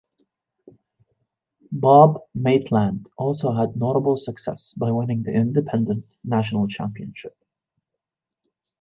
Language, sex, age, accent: English, male, 19-29, United States English